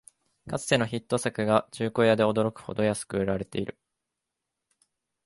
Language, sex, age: Japanese, male, 19-29